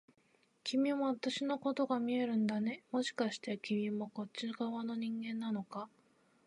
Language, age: Japanese, 19-29